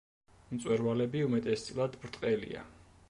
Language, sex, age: Georgian, male, 30-39